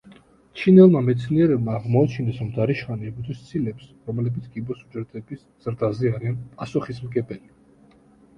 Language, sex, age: Georgian, male, 19-29